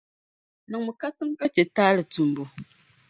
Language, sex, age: Dagbani, female, 30-39